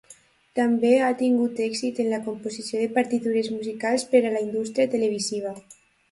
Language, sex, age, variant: Catalan, female, under 19, Alacantí